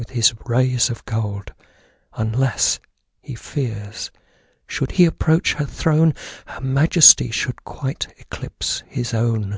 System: none